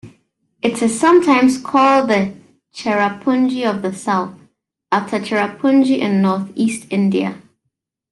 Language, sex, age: English, female, 30-39